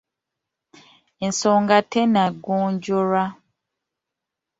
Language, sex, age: Ganda, female, 19-29